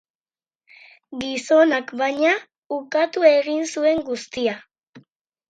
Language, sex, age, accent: Basque, female, under 19, Erdialdekoa edo Nafarra (Gipuzkoa, Nafarroa)